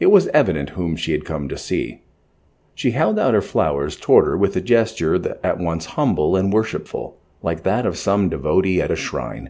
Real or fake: real